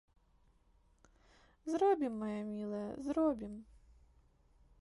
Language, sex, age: Belarusian, female, 19-29